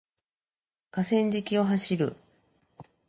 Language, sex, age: Japanese, female, 40-49